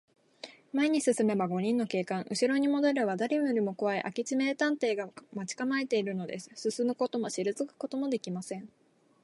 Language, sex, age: Japanese, female, 19-29